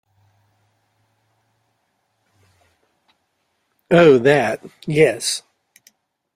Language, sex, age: English, male, 50-59